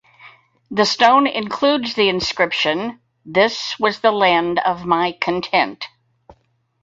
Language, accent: English, United States English